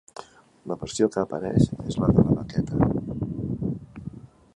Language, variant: Catalan, Central